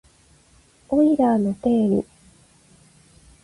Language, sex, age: Japanese, female, 30-39